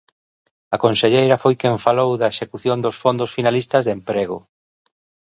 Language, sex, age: Galician, male, 40-49